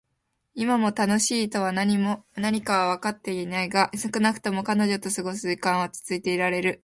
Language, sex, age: Japanese, female, 19-29